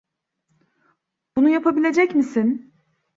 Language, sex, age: Turkish, female, 30-39